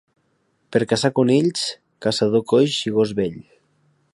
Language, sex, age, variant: Catalan, male, 19-29, Nord-Occidental